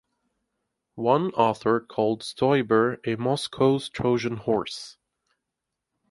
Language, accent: English, United States English